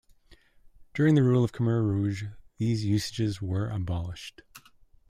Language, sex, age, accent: English, male, 30-39, Canadian English